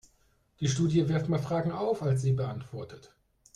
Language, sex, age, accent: German, male, 30-39, Deutschland Deutsch